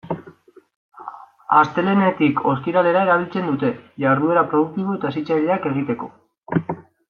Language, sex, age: Basque, male, 19-29